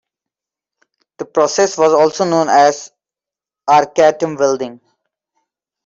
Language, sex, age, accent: English, male, 19-29, India and South Asia (India, Pakistan, Sri Lanka)